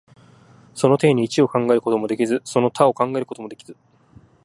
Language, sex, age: Japanese, male, under 19